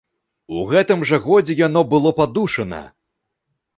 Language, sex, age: Belarusian, male, 19-29